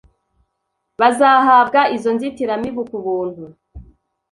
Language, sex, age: Kinyarwanda, female, 30-39